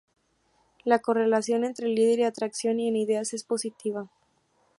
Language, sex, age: Spanish, female, 19-29